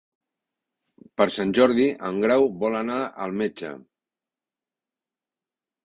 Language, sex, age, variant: Catalan, male, 60-69, Nord-Occidental